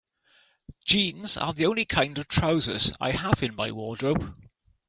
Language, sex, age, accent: English, male, 60-69, Welsh English